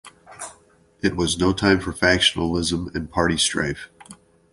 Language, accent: English, United States English